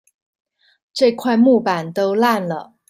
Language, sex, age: Chinese, female, 40-49